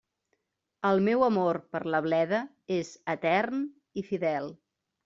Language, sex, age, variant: Catalan, female, 40-49, Central